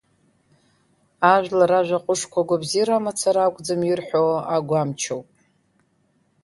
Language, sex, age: Abkhazian, female, 50-59